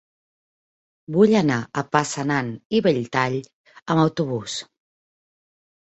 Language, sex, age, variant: Catalan, female, 40-49, Central